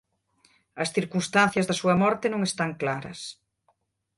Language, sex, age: Galician, female, 50-59